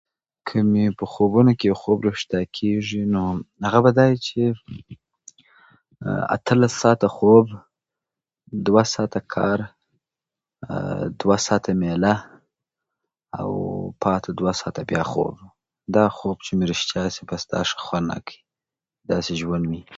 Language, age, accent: Pashto, 19-29, معیاري پښتو